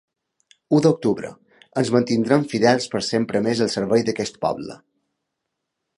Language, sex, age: Catalan, male, 30-39